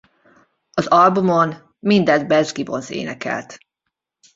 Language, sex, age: Hungarian, female, 40-49